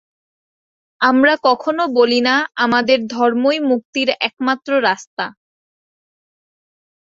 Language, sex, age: Bengali, female, 19-29